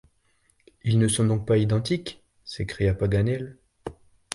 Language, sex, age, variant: French, male, 19-29, Français de métropole